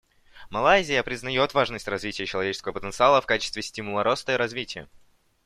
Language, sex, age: Russian, male, under 19